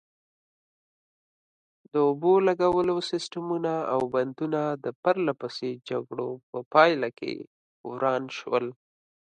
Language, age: Pashto, 30-39